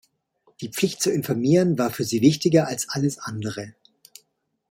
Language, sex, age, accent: German, male, 40-49, Deutschland Deutsch